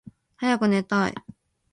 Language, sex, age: Japanese, female, 19-29